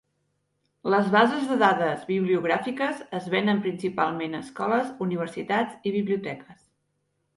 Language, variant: Catalan, Central